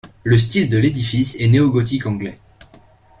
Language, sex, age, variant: French, male, under 19, Français de métropole